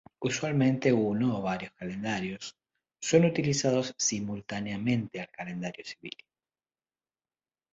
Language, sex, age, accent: Spanish, male, 40-49, Rioplatense: Argentina, Uruguay, este de Bolivia, Paraguay